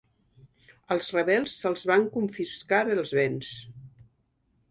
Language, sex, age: Catalan, female, 60-69